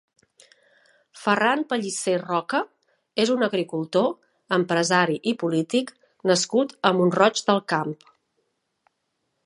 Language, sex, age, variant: Catalan, female, 40-49, Central